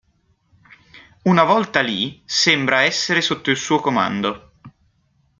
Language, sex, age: Italian, male, 19-29